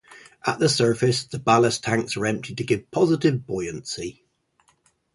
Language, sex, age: English, male, 50-59